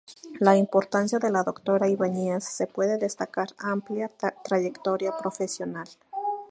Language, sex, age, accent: Spanish, female, 30-39, México